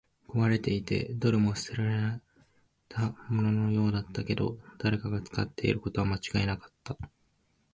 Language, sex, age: Japanese, male, 19-29